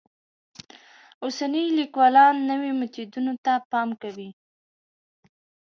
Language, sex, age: Pashto, female, 19-29